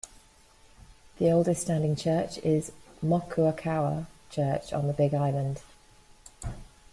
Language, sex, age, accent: English, female, 30-39, England English